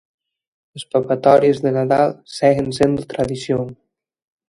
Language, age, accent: Galician, 19-29, Atlántico (seseo e gheada)